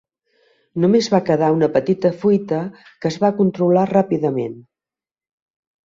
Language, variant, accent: Catalan, Central, central